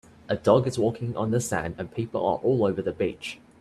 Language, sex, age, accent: English, male, 19-29, Australian English